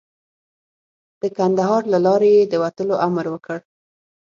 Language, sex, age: Pashto, female, 19-29